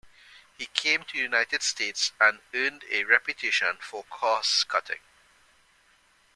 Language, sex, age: English, male, 40-49